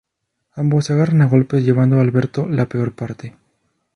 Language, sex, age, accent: Spanish, male, 19-29, México